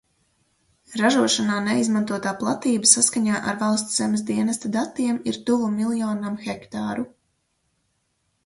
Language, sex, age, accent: Latvian, female, 19-29, Vidus dialekts